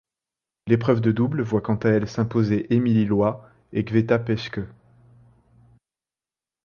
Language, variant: French, Français de métropole